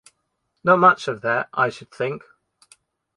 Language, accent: English, England English